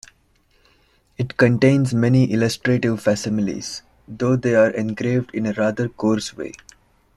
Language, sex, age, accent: English, male, 19-29, India and South Asia (India, Pakistan, Sri Lanka)